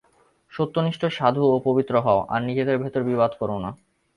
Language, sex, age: Bengali, male, 19-29